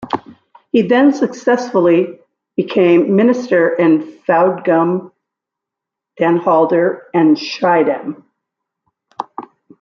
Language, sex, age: English, female, 60-69